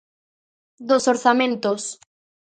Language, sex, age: Galician, female, under 19